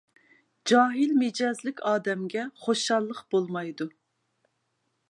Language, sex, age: Uyghur, female, 40-49